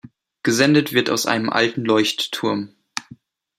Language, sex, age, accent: German, male, under 19, Deutschland Deutsch